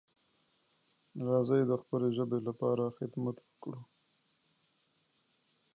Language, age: English, 30-39